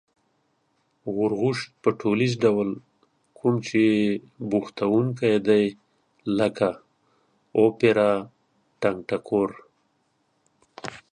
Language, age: Pashto, 60-69